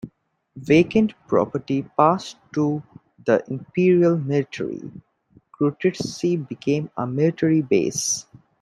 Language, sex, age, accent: English, male, under 19, India and South Asia (India, Pakistan, Sri Lanka)